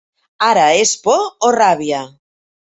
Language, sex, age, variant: Catalan, female, 40-49, Central